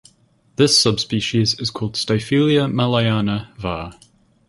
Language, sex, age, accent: English, male, under 19, England English